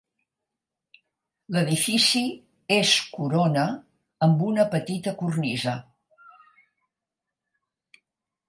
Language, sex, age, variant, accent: Catalan, female, 70-79, Central, central